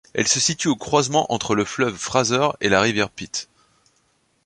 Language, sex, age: French, male, 30-39